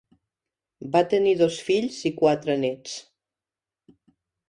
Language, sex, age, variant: Catalan, female, 50-59, Central